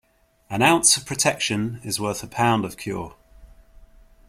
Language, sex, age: English, male, 50-59